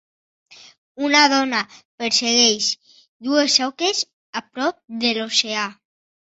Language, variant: Catalan, Nord-Occidental